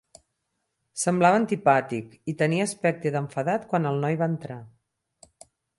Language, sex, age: Catalan, female, 50-59